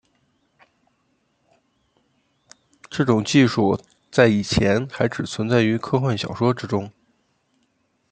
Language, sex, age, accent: Chinese, male, 30-39, 出生地：黑龙江省